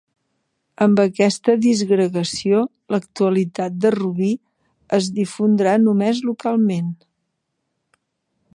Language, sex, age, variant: Catalan, female, 50-59, Central